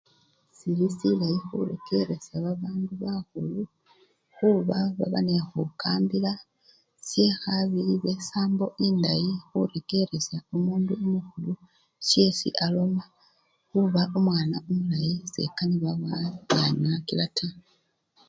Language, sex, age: Luyia, female, 30-39